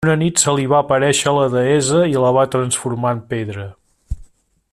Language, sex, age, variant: Catalan, male, 50-59, Central